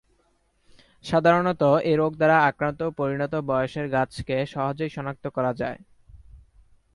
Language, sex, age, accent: Bengali, male, 19-29, Standard Bengali